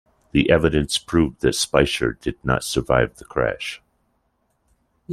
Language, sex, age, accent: English, male, 50-59, United States English